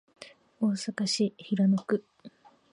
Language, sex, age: Japanese, female, 19-29